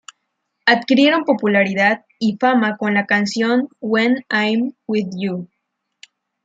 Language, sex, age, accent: Spanish, female, 19-29, México